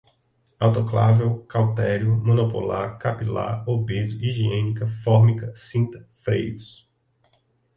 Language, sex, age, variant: Portuguese, male, 30-39, Portuguese (Brasil)